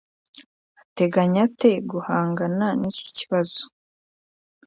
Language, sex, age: Kinyarwanda, female, 19-29